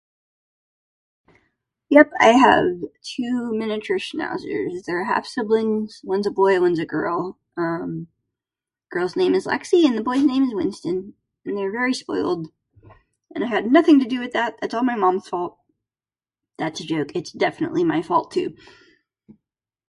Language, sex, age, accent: English, female, 30-39, United States English